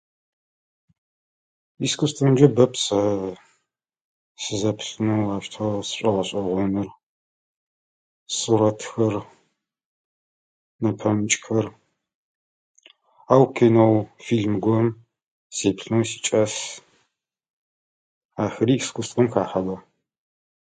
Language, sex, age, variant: Adyghe, male, 30-39, Адыгабзэ (Кирил, пстэумэ зэдыряе)